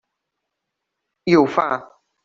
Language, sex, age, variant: Catalan, female, 40-49, Central